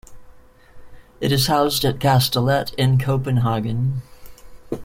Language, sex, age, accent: English, female, 60-69, United States English